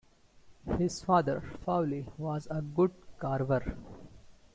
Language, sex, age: English, male, 19-29